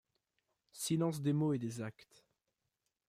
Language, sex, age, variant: French, male, under 19, Français de métropole